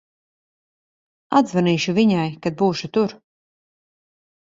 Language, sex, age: Latvian, female, 40-49